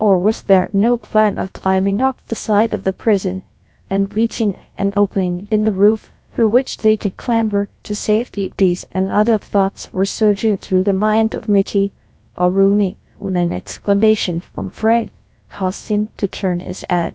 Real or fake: fake